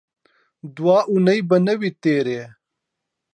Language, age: Pashto, 19-29